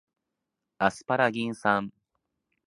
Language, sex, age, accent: Japanese, male, 19-29, 関西弁